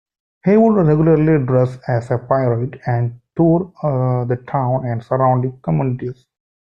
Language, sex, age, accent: English, female, 19-29, India and South Asia (India, Pakistan, Sri Lanka)